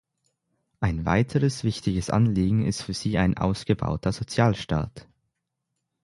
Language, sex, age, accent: German, male, 19-29, Deutschland Deutsch; Schweizerdeutsch